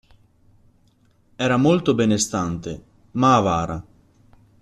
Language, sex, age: Italian, male, 19-29